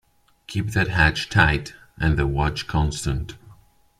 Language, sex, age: English, male, 19-29